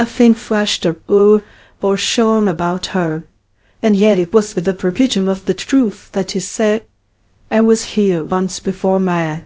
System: TTS, VITS